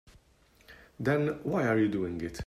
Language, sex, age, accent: English, male, 30-39, England English